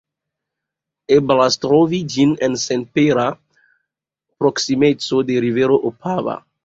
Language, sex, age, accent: Esperanto, male, 30-39, Internacia